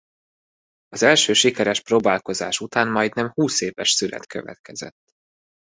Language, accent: Hungarian, budapesti